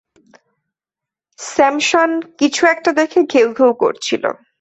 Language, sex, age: Bengali, female, 19-29